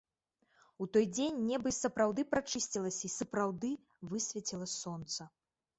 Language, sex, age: Belarusian, female, 30-39